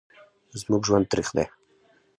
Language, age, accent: Pashto, 19-29, معیاري پښتو